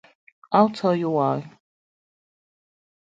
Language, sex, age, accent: English, female, 30-39, England English